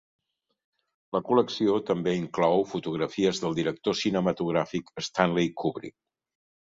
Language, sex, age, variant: Catalan, male, 60-69, Central